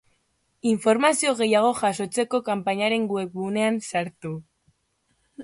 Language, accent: Basque, Erdialdekoa edo Nafarra (Gipuzkoa, Nafarroa)